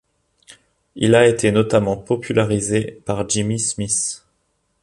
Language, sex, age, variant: French, male, 30-39, Français de métropole